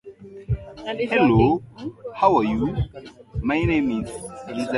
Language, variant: Swahili, Kiswahili cha Bara ya Kenya